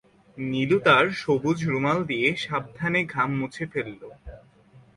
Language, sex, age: Bengali, male, 19-29